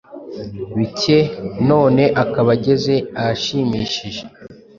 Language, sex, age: Kinyarwanda, male, 19-29